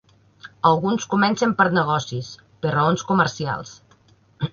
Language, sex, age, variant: Catalan, female, 30-39, Central